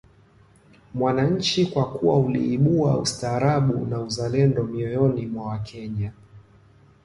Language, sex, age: Swahili, male, 30-39